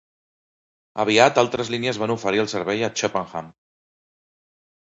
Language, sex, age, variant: Catalan, male, 40-49, Central